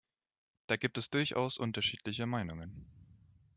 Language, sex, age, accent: German, male, 19-29, Deutschland Deutsch